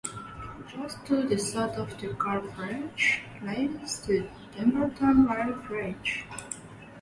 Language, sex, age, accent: English, female, 30-39, United States English; Malaysian English